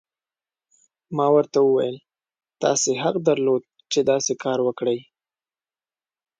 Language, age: Pashto, under 19